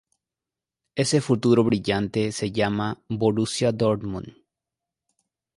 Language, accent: Spanish, México